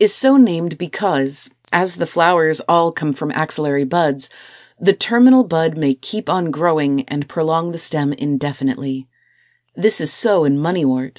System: none